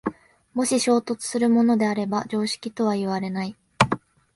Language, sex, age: Japanese, female, 19-29